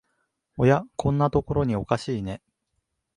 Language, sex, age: Japanese, male, 19-29